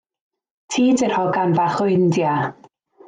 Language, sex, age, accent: Welsh, female, 19-29, Y Deyrnas Unedig Cymraeg